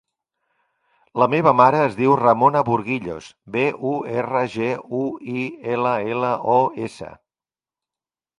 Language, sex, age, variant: Catalan, male, 50-59, Central